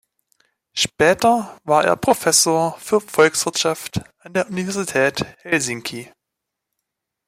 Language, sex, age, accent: German, male, 19-29, Deutschland Deutsch